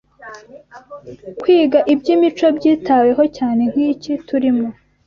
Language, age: Kinyarwanda, 19-29